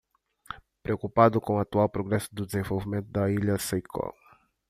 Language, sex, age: Portuguese, male, 30-39